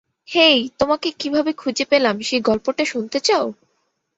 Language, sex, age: Bengali, female, 19-29